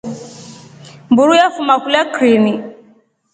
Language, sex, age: Rombo, female, 30-39